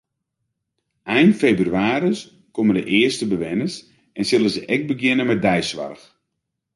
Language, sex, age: Western Frisian, male, 50-59